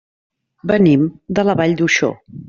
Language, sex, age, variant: Catalan, female, 40-49, Central